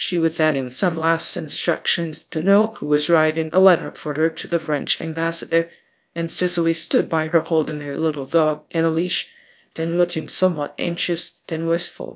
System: TTS, GlowTTS